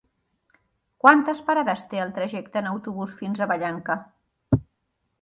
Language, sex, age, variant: Catalan, female, 50-59, Central